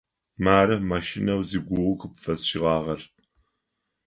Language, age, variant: Adyghe, 60-69, Адыгабзэ (Кирил, пстэумэ зэдыряе)